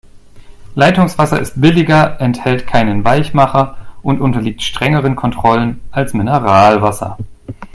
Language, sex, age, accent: German, male, 30-39, Deutschland Deutsch